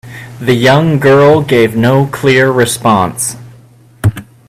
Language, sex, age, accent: English, male, 30-39, United States English